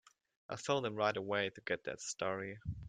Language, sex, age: English, male, under 19